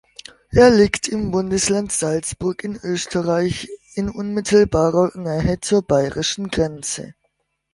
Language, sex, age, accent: German, male, under 19, Deutschland Deutsch